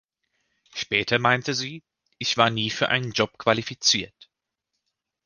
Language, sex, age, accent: German, male, 30-39, Deutschland Deutsch